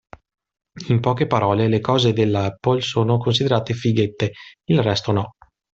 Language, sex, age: Italian, male, 30-39